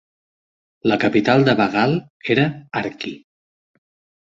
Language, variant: Catalan, Central